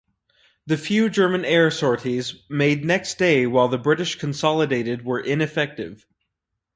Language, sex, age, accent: English, male, 19-29, United States English